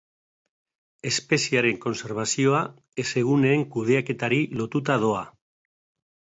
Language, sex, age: Basque, male, 60-69